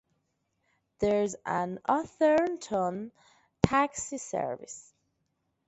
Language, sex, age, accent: English, female, 19-29, United States English